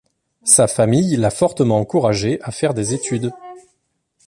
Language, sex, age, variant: French, male, 30-39, Français de métropole